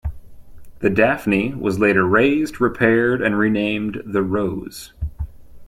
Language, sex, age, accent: English, male, 30-39, United States English